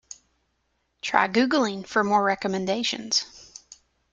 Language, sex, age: English, female, 40-49